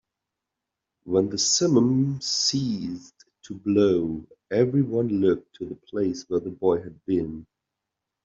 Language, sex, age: English, male, 30-39